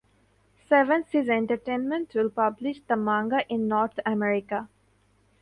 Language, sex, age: English, female, 19-29